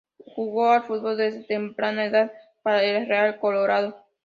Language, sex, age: Spanish, female, 19-29